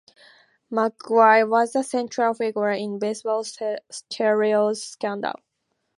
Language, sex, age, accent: English, female, under 19, England English